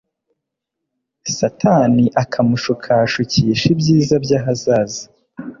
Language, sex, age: Kinyarwanda, male, 19-29